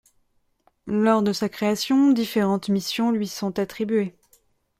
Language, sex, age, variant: French, female, 30-39, Français de métropole